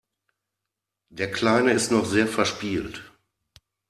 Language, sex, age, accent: German, male, 40-49, Deutschland Deutsch